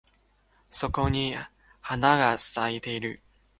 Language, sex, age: Japanese, male, 19-29